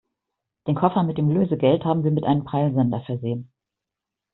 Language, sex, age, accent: German, female, 50-59, Deutschland Deutsch